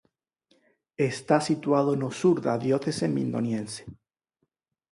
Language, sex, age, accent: Galician, male, 40-49, Normativo (estándar)